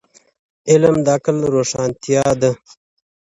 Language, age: Pashto, 19-29